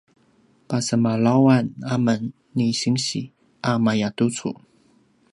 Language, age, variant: Paiwan, 30-39, pinayuanan a kinaikacedasan (東排灣語)